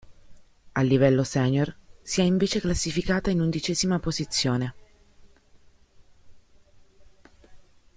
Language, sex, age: Italian, female, 19-29